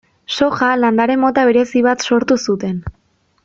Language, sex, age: Basque, female, 19-29